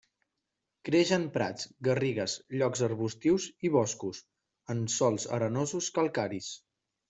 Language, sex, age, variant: Catalan, male, 19-29, Central